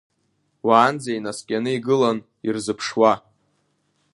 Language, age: Abkhazian, under 19